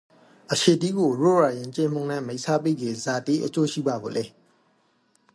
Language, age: Rakhine, 30-39